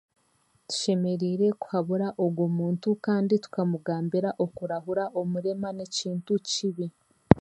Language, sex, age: Chiga, female, 19-29